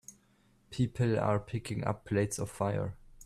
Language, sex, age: English, male, under 19